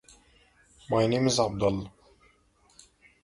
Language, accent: English, United States English